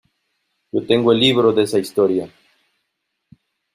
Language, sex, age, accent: Spanish, male, 50-59, México